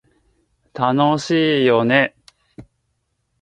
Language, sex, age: Japanese, male, 30-39